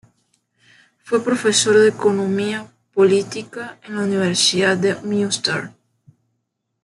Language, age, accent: Spanish, 19-29, Caribe: Cuba, Venezuela, Puerto Rico, República Dominicana, Panamá, Colombia caribeña, México caribeño, Costa del golfo de México